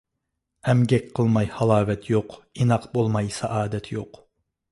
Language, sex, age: Uyghur, male, 19-29